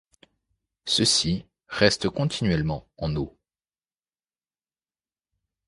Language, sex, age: French, male, 19-29